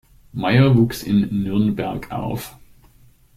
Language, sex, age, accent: German, male, 40-49, Deutschland Deutsch